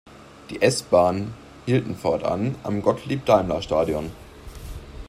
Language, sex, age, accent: German, male, 19-29, Deutschland Deutsch